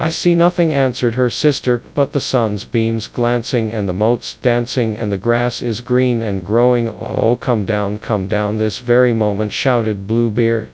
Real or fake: fake